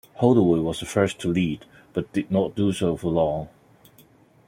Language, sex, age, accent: English, male, 30-39, Hong Kong English